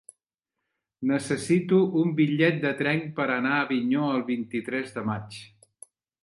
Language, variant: Catalan, Central